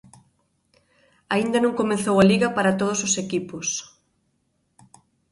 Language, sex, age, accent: Galician, female, 30-39, Normativo (estándar)